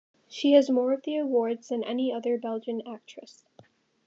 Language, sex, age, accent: English, female, under 19, United States English